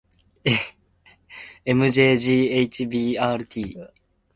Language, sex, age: Japanese, male, 19-29